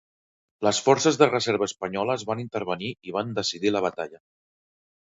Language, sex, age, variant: Catalan, male, 40-49, Central